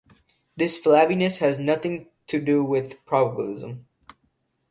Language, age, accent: English, under 19, United States English